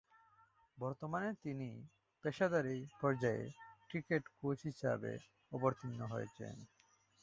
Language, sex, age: Bengali, male, 19-29